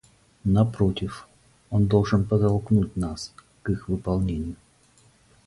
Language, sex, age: Russian, male, 40-49